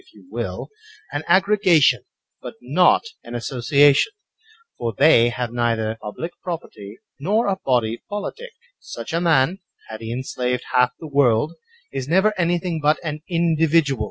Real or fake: real